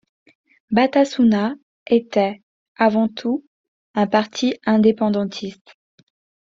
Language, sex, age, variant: French, female, 19-29, Français de métropole